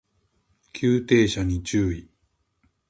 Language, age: Japanese, 50-59